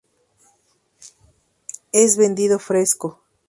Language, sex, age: Spanish, female, 30-39